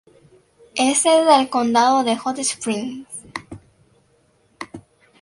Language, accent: Spanish, América central